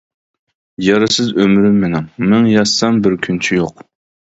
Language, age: Uyghur, 19-29